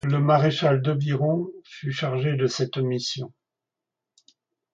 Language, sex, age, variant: French, male, 60-69, Français de métropole